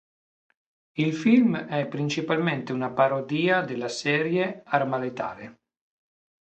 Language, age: Italian, 50-59